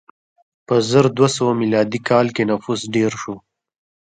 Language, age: Pashto, 19-29